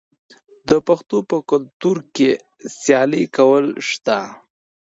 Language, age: Pashto, 19-29